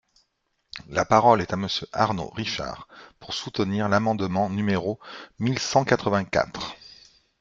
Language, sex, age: French, male, 50-59